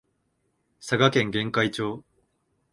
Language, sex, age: Japanese, male, 19-29